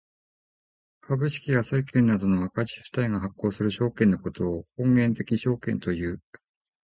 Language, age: Japanese, 50-59